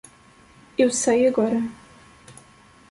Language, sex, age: Portuguese, female, 19-29